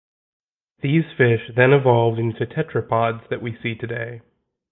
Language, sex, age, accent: English, male, 19-29, United States English